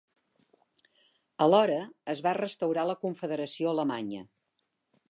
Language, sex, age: Catalan, female, 60-69